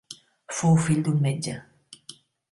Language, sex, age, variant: Catalan, female, 50-59, Central